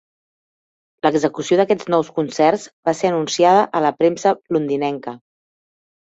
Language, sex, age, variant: Catalan, female, 40-49, Central